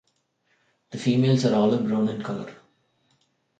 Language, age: English, 19-29